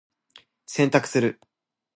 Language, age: Japanese, 19-29